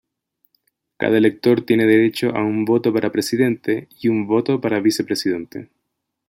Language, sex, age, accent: Spanish, male, 19-29, Chileno: Chile, Cuyo